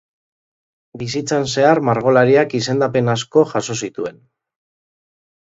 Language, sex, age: Basque, male, 30-39